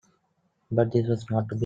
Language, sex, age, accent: English, male, 19-29, India and South Asia (India, Pakistan, Sri Lanka)